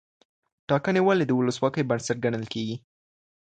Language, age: Pashto, under 19